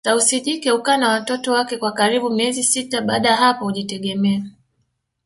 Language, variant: Swahili, Kiswahili cha Bara ya Tanzania